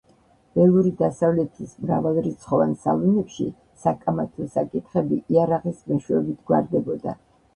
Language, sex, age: Georgian, female, 70-79